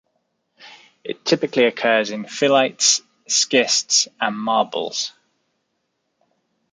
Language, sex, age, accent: English, male, 30-39, England English